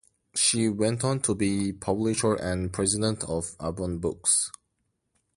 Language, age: English, 19-29